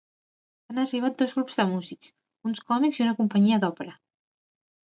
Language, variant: Catalan, Central